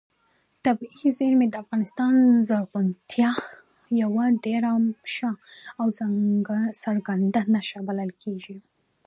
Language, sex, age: Pashto, female, 19-29